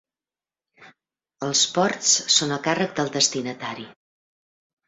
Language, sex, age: Catalan, female, 60-69